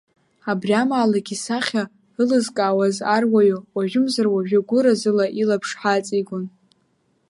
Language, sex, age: Abkhazian, female, 19-29